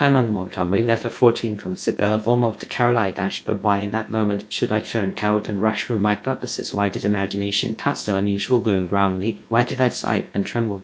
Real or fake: fake